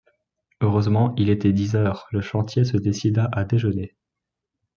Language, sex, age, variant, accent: French, male, 19-29, Français d'Europe, Français de Suisse